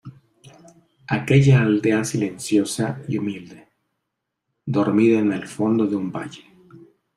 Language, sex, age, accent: Spanish, male, 40-49, México